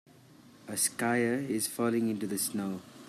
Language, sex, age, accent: English, male, 19-29, India and South Asia (India, Pakistan, Sri Lanka)